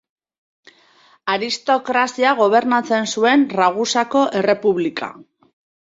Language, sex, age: Basque, female, 40-49